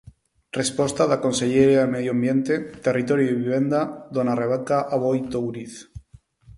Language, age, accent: Galician, 30-39, Neofalante